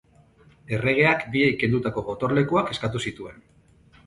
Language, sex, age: Basque, male, 40-49